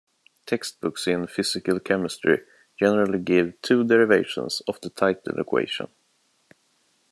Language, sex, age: English, male, 30-39